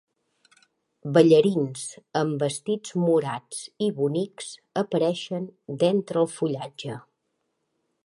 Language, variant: Catalan, Central